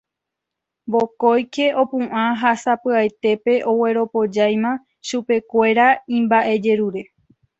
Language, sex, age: Guarani, female, under 19